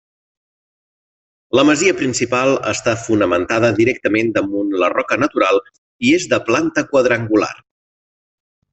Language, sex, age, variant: Catalan, male, 40-49, Central